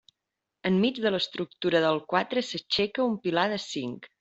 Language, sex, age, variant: Catalan, female, 30-39, Septentrional